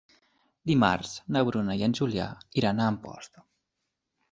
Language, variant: Catalan, Nord-Occidental